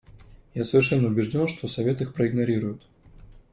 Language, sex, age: Russian, male, 30-39